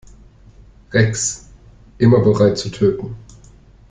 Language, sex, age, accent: German, male, 30-39, Deutschland Deutsch